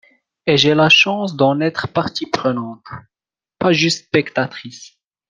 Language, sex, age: French, male, 19-29